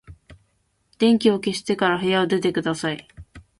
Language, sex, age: Japanese, female, 19-29